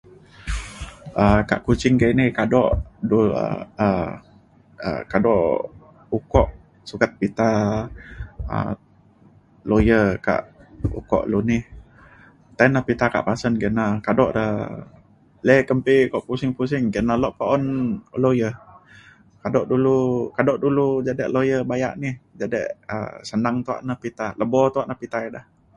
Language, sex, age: Mainstream Kenyah, male, 30-39